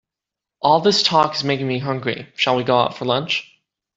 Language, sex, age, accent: English, male, 19-29, United States English